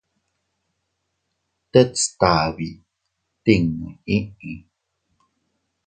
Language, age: Teutila Cuicatec, 30-39